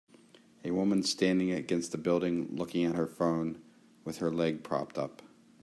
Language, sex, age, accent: English, male, 50-59, United States English